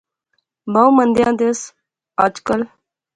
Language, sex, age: Pahari-Potwari, female, 19-29